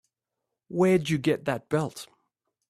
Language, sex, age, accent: English, male, 50-59, Australian English